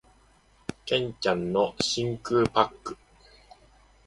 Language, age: Japanese, 19-29